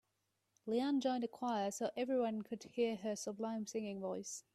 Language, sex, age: English, female, 30-39